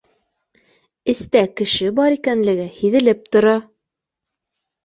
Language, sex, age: Bashkir, female, 30-39